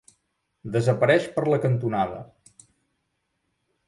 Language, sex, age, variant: Catalan, male, 40-49, Central